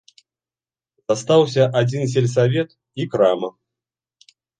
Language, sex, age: Belarusian, male, 30-39